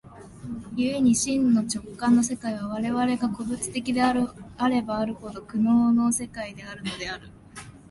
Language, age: Japanese, 19-29